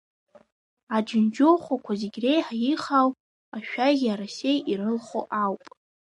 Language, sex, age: Abkhazian, female, 19-29